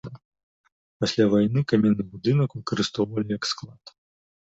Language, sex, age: Belarusian, male, 30-39